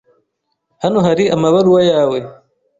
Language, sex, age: Kinyarwanda, male, 30-39